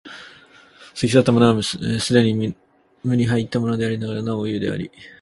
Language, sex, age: Japanese, male, 19-29